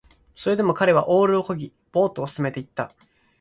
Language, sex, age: Japanese, male, 19-29